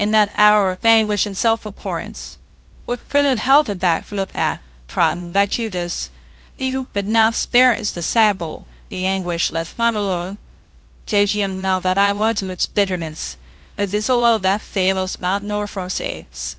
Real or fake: fake